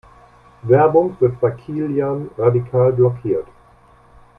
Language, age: German, 60-69